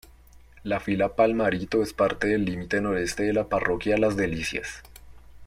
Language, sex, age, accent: Spanish, male, 19-29, Andino-Pacífico: Colombia, Perú, Ecuador, oeste de Bolivia y Venezuela andina